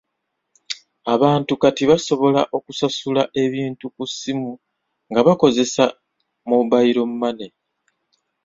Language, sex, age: Ganda, male, 30-39